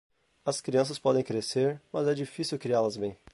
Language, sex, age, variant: Portuguese, male, 19-29, Portuguese (Brasil)